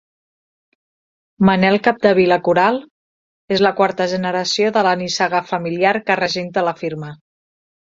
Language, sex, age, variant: Catalan, female, 40-49, Central